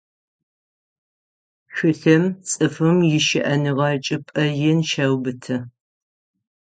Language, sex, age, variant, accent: Adyghe, female, 50-59, Адыгабзэ (Кирил, пстэумэ зэдыряе), Кıэмгуй (Çemguy)